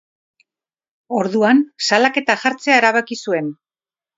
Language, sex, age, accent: Basque, female, 50-59, Mendebalekoa (Araba, Bizkaia, Gipuzkoako mendebaleko herri batzuk)